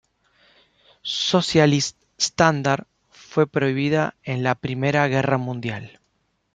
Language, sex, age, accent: Spanish, male, 40-49, Rioplatense: Argentina, Uruguay, este de Bolivia, Paraguay